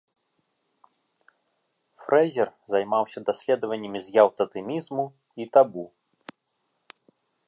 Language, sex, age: Belarusian, male, 19-29